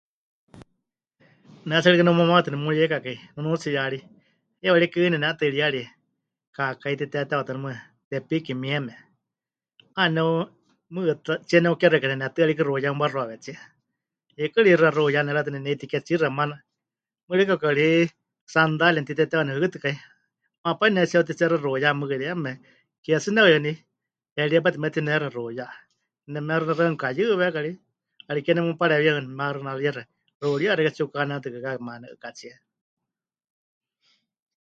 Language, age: Huichol, 50-59